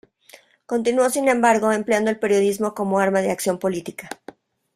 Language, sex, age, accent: Spanish, female, 40-49, México